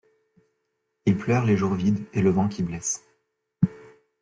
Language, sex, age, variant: French, male, 19-29, Français de métropole